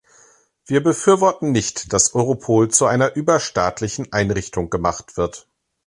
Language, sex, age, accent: German, male, 40-49, Deutschland Deutsch